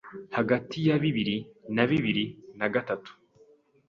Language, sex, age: Kinyarwanda, male, 19-29